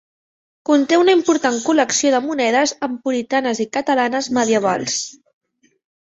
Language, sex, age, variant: Catalan, female, 19-29, Central